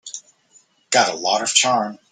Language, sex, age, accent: English, male, 40-49, United States English